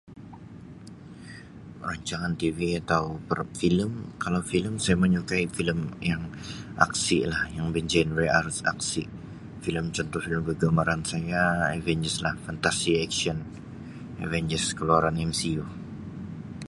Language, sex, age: Sabah Malay, male, 19-29